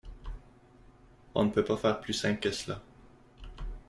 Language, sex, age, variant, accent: French, male, 19-29, Français d'Amérique du Nord, Français du Canada